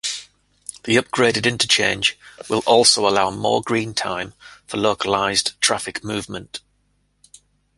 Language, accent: English, England English